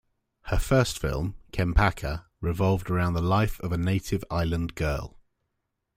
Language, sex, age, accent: English, male, 40-49, England English